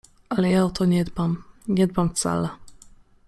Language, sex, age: Polish, female, 19-29